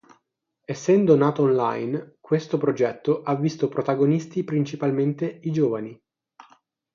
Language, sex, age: Italian, male, 19-29